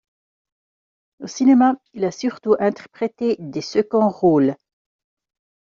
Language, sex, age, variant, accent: French, female, 50-59, Français d'Europe, Français de Suisse